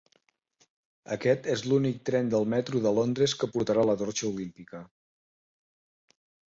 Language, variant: Catalan, Central